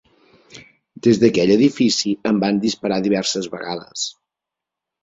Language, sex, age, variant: Catalan, male, 40-49, Central